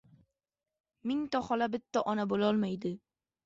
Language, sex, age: Uzbek, male, under 19